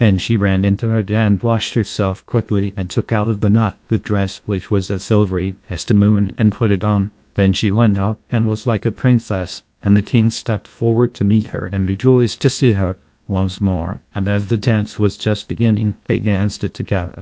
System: TTS, GlowTTS